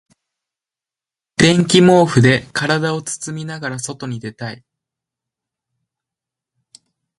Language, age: Japanese, 19-29